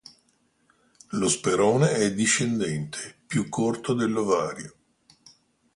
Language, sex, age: Italian, male, 60-69